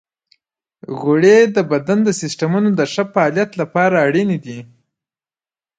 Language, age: Pashto, 19-29